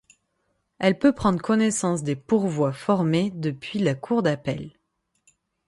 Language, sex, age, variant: French, female, 30-39, Français de métropole